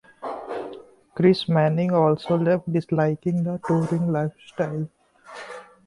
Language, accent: English, India and South Asia (India, Pakistan, Sri Lanka)